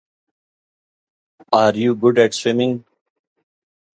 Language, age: English, 30-39